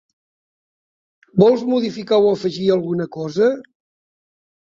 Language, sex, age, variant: Catalan, male, 60-69, Septentrional